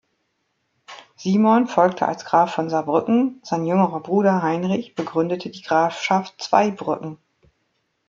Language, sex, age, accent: German, female, 40-49, Deutschland Deutsch